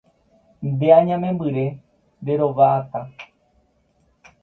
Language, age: Guarani, 19-29